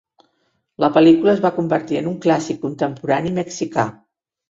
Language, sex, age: Catalan, female, 60-69